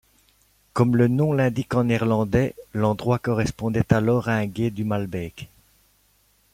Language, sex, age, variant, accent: French, male, 50-59, Français d'Europe, Français de Belgique